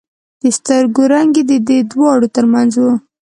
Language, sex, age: Pashto, female, under 19